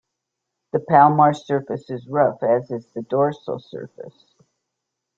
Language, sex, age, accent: English, female, 70-79, United States English